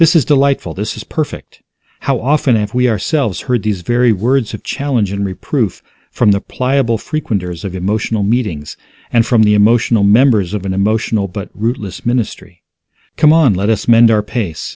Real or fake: real